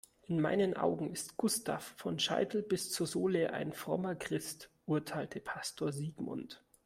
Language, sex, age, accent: German, male, 19-29, Deutschland Deutsch